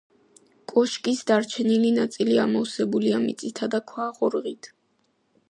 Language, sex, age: Georgian, female, under 19